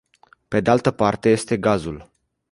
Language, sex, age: Romanian, male, 19-29